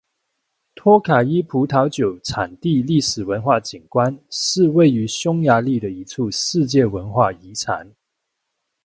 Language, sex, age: Chinese, male, 30-39